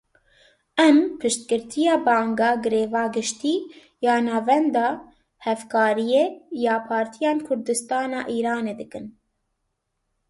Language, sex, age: Kurdish, female, 19-29